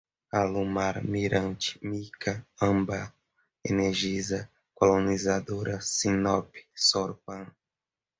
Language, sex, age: Portuguese, male, 30-39